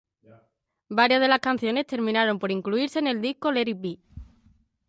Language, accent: Spanish, España: Sur peninsular (Andalucia, Extremadura, Murcia)